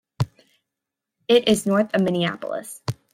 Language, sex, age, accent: English, female, under 19, United States English